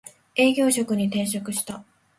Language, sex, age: Japanese, female, 19-29